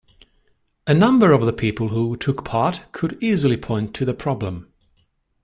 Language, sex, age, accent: English, male, 40-49, England English